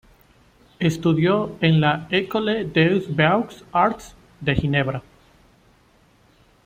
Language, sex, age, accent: Spanish, male, 19-29, México